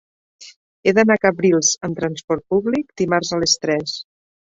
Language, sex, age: Catalan, female, 30-39